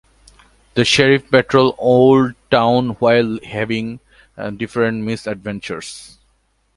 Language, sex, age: English, male, 19-29